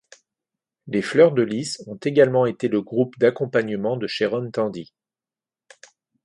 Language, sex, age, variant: French, male, 40-49, Français de métropole